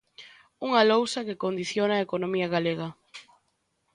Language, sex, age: Galician, female, 19-29